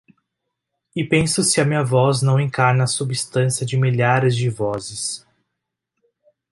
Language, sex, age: Portuguese, male, 19-29